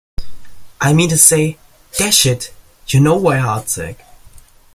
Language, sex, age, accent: English, male, under 19, United States English